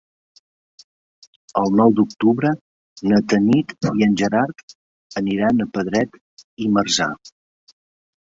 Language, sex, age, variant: Catalan, male, 50-59, Central